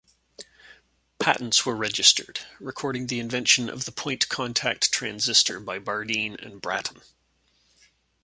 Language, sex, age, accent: English, male, 50-59, Canadian English